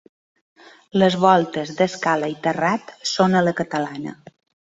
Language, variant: Catalan, Balear